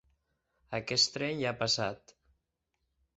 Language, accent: Catalan, Tortosí